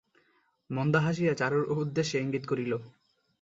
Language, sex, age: Bengali, male, 19-29